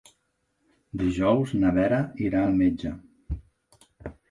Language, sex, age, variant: Catalan, male, 40-49, Central